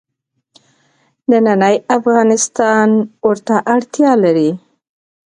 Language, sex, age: Pashto, female, 30-39